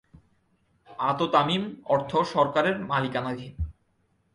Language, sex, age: Bengali, male, 19-29